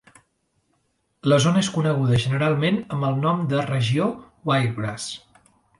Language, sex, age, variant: Catalan, male, 30-39, Central